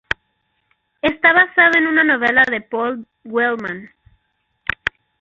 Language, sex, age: Spanish, female, 50-59